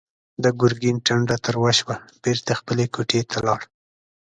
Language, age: Pashto, 19-29